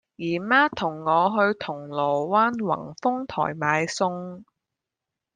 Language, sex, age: Cantonese, female, 19-29